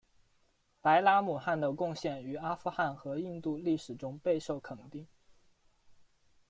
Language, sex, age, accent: Chinese, male, 19-29, 出生地：四川省